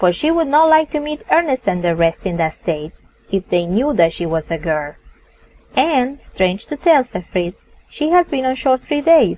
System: none